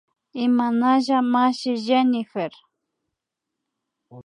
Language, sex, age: Imbabura Highland Quichua, female, 30-39